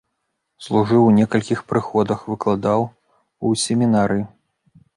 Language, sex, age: Belarusian, male, 30-39